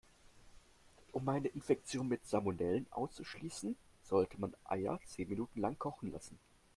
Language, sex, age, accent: German, male, 19-29, Deutschland Deutsch